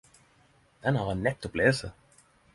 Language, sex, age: Norwegian Nynorsk, male, 30-39